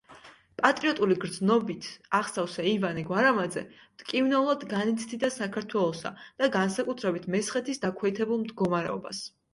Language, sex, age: Georgian, female, 19-29